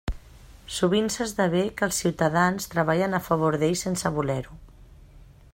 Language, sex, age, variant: Catalan, female, 40-49, Central